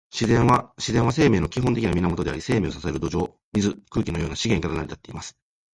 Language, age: Japanese, 40-49